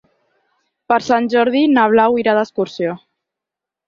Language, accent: Catalan, nord-oriental